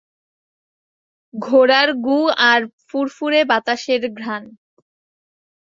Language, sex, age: Bengali, female, 19-29